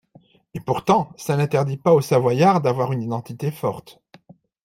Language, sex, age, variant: French, male, 60-69, Français de métropole